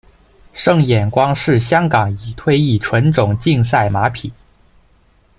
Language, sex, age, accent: Chinese, male, 19-29, 出生地：广东省